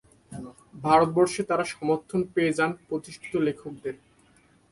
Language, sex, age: Bengali, male, 19-29